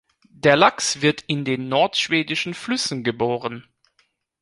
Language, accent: German, Deutschland Deutsch